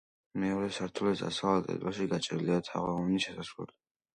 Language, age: Georgian, under 19